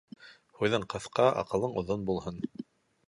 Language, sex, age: Bashkir, male, 40-49